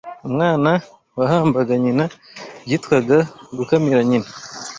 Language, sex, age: Kinyarwanda, male, 19-29